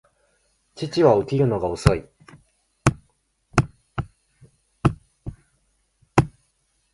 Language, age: Japanese, 19-29